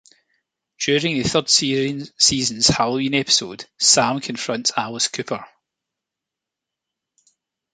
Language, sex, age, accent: English, male, 40-49, Scottish English